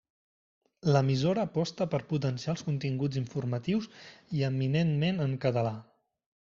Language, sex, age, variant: Catalan, male, 19-29, Central